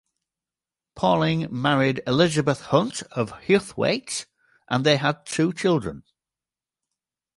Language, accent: English, England English